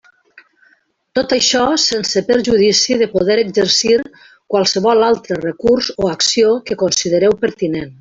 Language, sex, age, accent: Catalan, female, 50-59, valencià